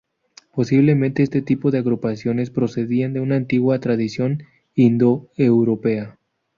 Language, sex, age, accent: Spanish, male, 19-29, México